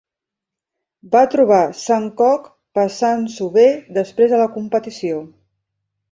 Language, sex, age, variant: Catalan, female, 50-59, Central